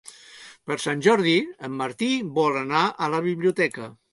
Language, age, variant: Catalan, 60-69, Central